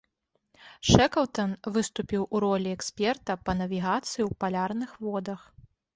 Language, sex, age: Belarusian, female, 30-39